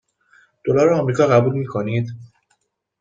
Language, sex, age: Persian, male, 19-29